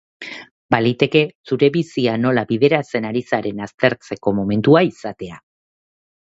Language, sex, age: Basque, female, 40-49